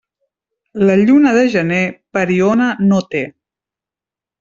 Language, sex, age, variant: Catalan, female, 40-49, Central